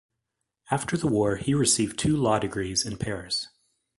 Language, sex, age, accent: English, male, 40-49, United States English